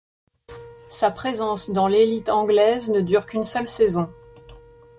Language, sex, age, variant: French, female, 30-39, Français de métropole